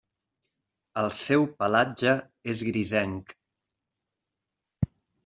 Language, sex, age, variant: Catalan, male, 40-49, Central